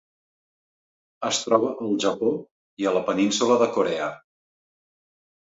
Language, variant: Catalan, Central